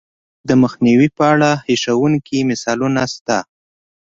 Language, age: Pashto, 19-29